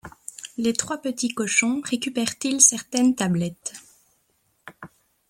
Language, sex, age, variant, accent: French, female, 19-29, Français d'Europe, Français de Belgique